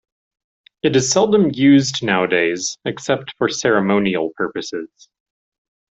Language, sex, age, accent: English, male, 30-39, United States English